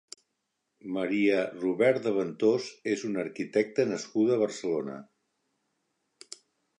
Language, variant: Catalan, Central